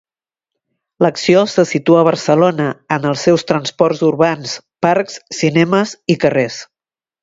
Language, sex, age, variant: Catalan, female, 50-59, Septentrional